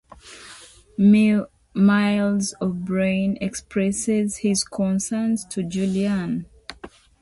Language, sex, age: English, female, 30-39